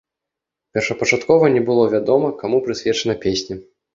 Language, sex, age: Belarusian, male, 19-29